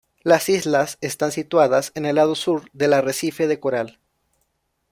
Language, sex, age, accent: Spanish, male, 19-29, México